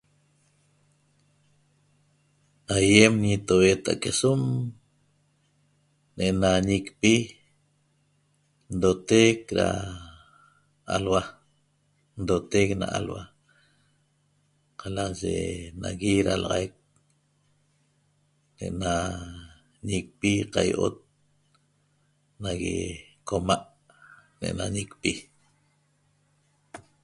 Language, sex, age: Toba, female, 50-59